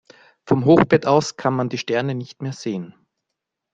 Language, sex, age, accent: German, male, 40-49, Österreichisches Deutsch